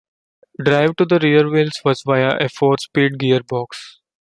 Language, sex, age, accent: English, male, 19-29, India and South Asia (India, Pakistan, Sri Lanka)